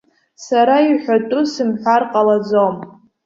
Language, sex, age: Abkhazian, female, under 19